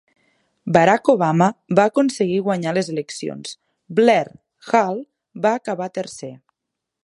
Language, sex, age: Catalan, female, 19-29